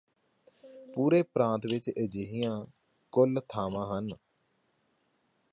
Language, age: Punjabi, 30-39